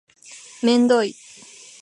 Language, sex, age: Japanese, female, 19-29